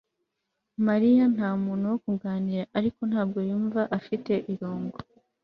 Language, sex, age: Kinyarwanda, female, 19-29